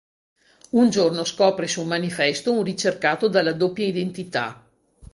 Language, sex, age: Italian, female, 60-69